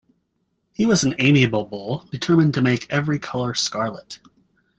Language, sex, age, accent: English, male, 30-39, United States English